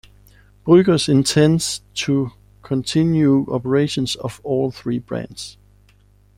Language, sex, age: English, male, 40-49